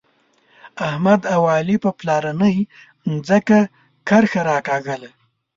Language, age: Pashto, 30-39